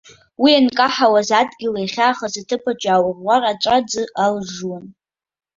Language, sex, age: Abkhazian, female, under 19